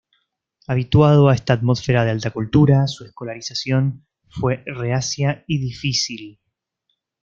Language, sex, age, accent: Spanish, male, 19-29, Rioplatense: Argentina, Uruguay, este de Bolivia, Paraguay